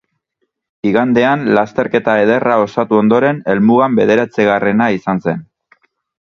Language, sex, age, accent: Basque, male, 40-49, Mendebalekoa (Araba, Bizkaia, Gipuzkoako mendebaleko herri batzuk)